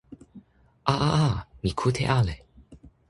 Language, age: Toki Pona, under 19